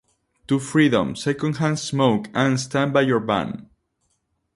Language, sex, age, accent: Spanish, male, 19-29, Caribe: Cuba, Venezuela, Puerto Rico, República Dominicana, Panamá, Colombia caribeña, México caribeño, Costa del golfo de México